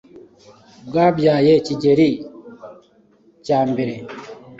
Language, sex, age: Kinyarwanda, male, 30-39